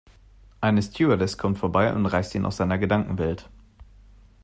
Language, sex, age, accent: German, male, 19-29, Deutschland Deutsch